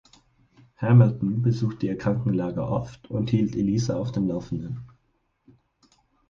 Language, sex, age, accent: German, male, 19-29, Deutschland Deutsch